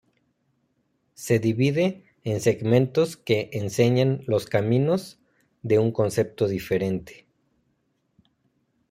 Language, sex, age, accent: Spanish, male, 30-39, México